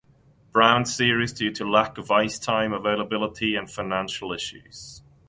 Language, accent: English, England English